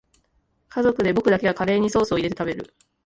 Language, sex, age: Japanese, female, 19-29